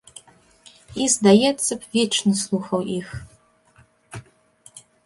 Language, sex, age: Belarusian, female, 19-29